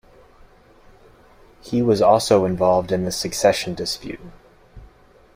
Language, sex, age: English, male, 19-29